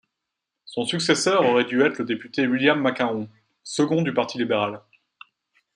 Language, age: French, 30-39